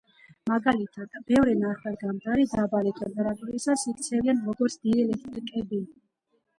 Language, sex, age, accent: Georgian, female, 40-49, ჩვეულებრივი